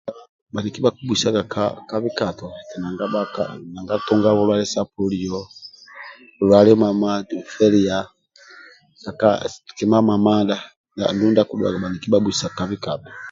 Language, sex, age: Amba (Uganda), male, 40-49